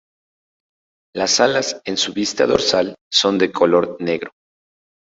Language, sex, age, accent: Spanish, male, 19-29, México